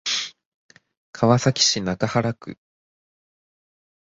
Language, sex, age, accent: Japanese, male, under 19, 標準語